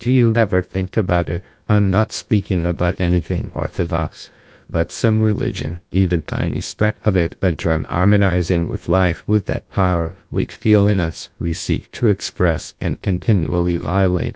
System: TTS, GlowTTS